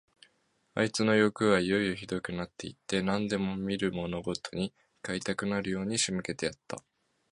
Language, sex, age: Japanese, male, 19-29